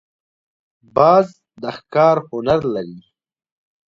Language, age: Pashto, 19-29